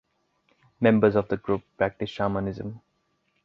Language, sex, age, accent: English, male, 19-29, India and South Asia (India, Pakistan, Sri Lanka)